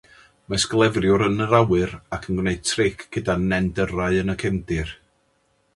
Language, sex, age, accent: Welsh, male, 40-49, Y Deyrnas Unedig Cymraeg